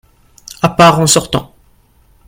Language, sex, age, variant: French, male, 19-29, Français de métropole